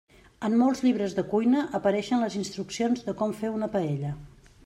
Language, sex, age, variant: Catalan, female, 50-59, Central